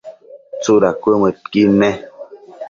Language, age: Matsés, 19-29